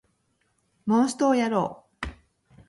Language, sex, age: Japanese, female, 50-59